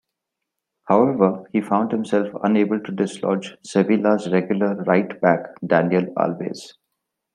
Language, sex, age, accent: English, male, 30-39, India and South Asia (India, Pakistan, Sri Lanka)